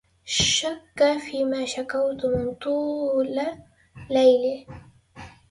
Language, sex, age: Arabic, female, 19-29